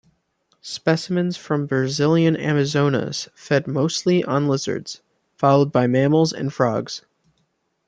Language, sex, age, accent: English, male, 19-29, United States English